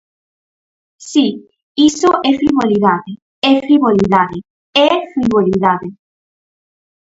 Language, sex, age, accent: Galician, female, under 19, Normativo (estándar)